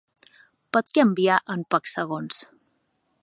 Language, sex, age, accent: Catalan, female, 30-39, balear; central